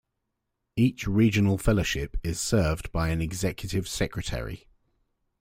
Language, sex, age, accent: English, male, 40-49, England English